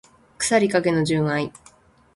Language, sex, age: Japanese, female, 19-29